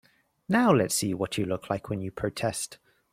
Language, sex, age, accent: English, male, 19-29, England English